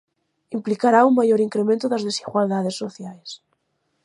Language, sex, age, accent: Galician, female, 30-39, Central (gheada); Normativo (estándar)